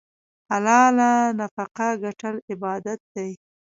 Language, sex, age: Pashto, female, 19-29